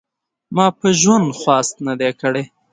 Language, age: Pashto, 30-39